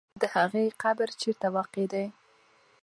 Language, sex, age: Pashto, female, 19-29